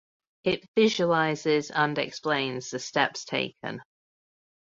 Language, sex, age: English, female, 40-49